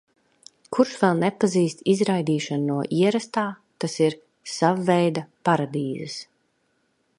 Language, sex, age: Latvian, female, 30-39